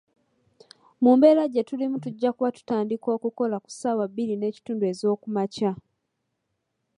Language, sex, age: Ganda, female, 19-29